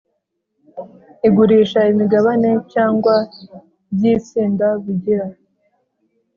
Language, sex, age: Kinyarwanda, male, 19-29